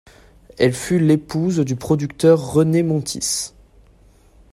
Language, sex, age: French, male, 19-29